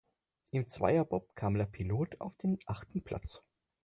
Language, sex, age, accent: German, male, 30-39, Deutschland Deutsch